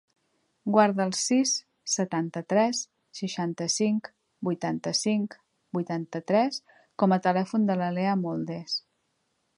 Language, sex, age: Catalan, female, 40-49